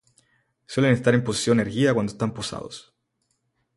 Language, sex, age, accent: Spanish, male, 19-29, Chileno: Chile, Cuyo